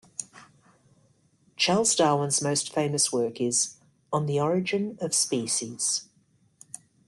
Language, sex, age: English, female, 50-59